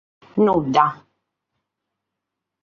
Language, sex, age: Sardinian, female, 30-39